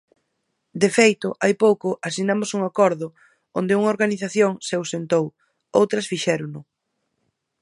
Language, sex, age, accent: Galician, female, 19-29, Central (gheada); Normativo (estándar)